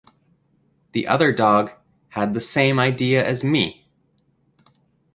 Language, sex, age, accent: English, male, 30-39, Canadian English